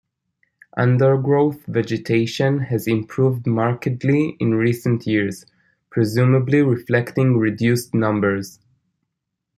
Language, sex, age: English, male, 19-29